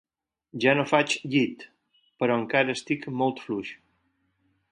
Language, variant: Catalan, Balear